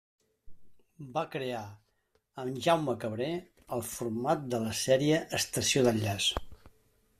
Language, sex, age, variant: Catalan, male, 60-69, Septentrional